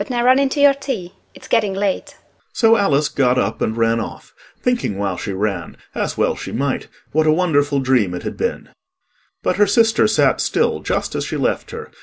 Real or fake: real